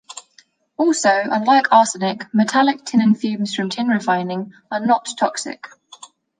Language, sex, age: English, female, 19-29